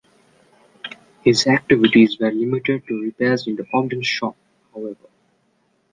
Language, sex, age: English, male, under 19